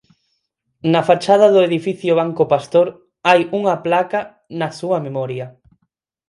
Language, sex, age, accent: Galician, male, 19-29, Neofalante